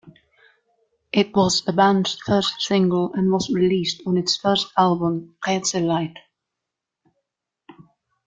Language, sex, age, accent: English, female, 19-29, England English